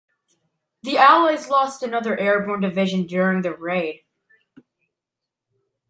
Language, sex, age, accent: English, male, under 19, United States English